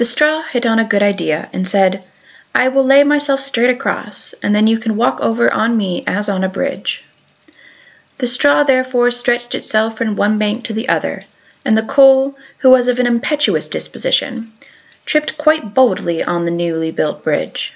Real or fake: real